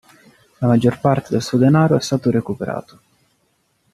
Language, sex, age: Italian, male, 19-29